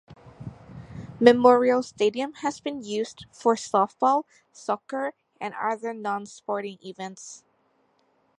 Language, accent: English, United States English